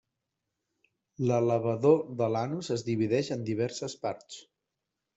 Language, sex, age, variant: Catalan, male, 19-29, Central